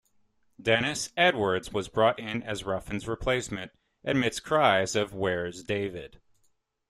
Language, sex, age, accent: English, male, 19-29, Canadian English